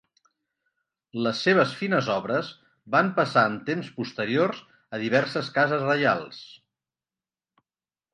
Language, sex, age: Catalan, male, 50-59